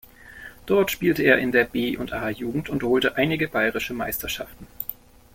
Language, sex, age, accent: German, male, 19-29, Deutschland Deutsch